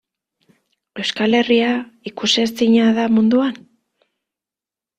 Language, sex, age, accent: Basque, female, 19-29, Mendebalekoa (Araba, Bizkaia, Gipuzkoako mendebaleko herri batzuk)